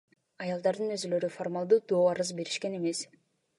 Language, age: Kyrgyz, 19-29